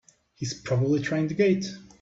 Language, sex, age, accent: English, male, 19-29, United States English